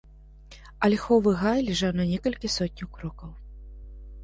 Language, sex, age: Belarusian, female, 30-39